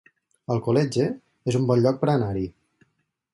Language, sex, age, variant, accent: Catalan, male, 30-39, Central, central